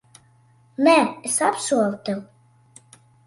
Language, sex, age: Latvian, female, 50-59